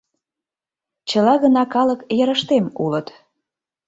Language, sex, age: Mari, female, 40-49